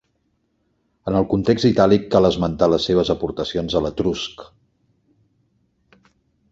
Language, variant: Catalan, Central